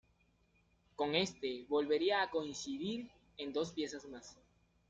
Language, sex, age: Spanish, male, 19-29